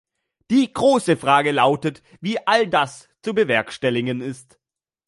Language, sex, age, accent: German, male, under 19, Deutschland Deutsch